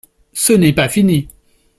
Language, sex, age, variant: French, male, 40-49, Français de métropole